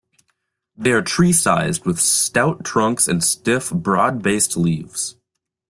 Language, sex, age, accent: English, male, 19-29, United States English